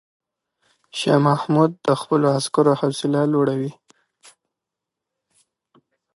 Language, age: Pashto, 19-29